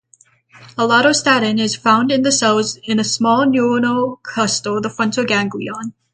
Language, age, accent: English, under 19, United States English